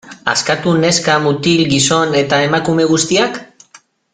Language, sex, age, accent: Basque, male, 40-49, Mendebalekoa (Araba, Bizkaia, Gipuzkoako mendebaleko herri batzuk)